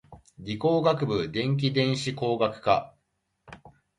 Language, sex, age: Japanese, male, 40-49